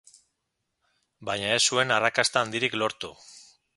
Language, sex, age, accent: Basque, male, 30-39, Mendebalekoa (Araba, Bizkaia, Gipuzkoako mendebaleko herri batzuk)